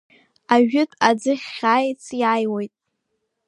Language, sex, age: Abkhazian, female, under 19